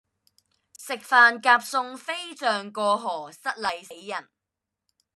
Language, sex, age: Cantonese, female, 30-39